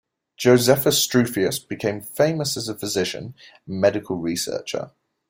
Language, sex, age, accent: English, male, 19-29, England English